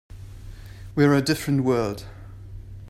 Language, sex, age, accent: English, male, 30-39, England English